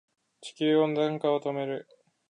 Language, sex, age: Japanese, male, 19-29